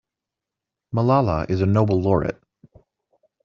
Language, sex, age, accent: English, male, 19-29, United States English